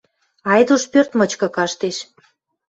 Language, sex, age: Western Mari, female, 50-59